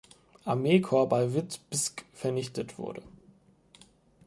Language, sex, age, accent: German, male, 19-29, Deutschland Deutsch